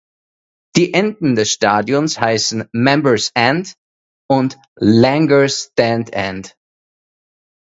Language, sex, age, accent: German, male, 30-39, Österreichisches Deutsch